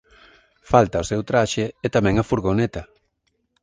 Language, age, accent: Galician, 40-49, Normativo (estándar)